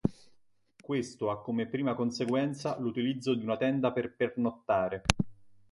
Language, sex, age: Italian, male, 40-49